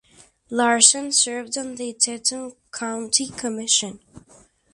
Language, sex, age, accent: English, male, under 19, West Indies and Bermuda (Bahamas, Bermuda, Jamaica, Trinidad)